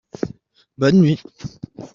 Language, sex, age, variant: French, male, 30-39, Français de métropole